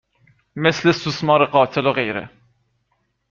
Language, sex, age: Persian, male, 19-29